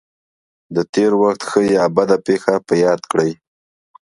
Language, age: Pashto, 30-39